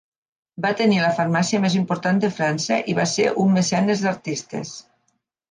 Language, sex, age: Catalan, female, 50-59